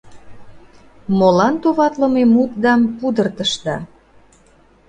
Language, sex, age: Mari, female, 40-49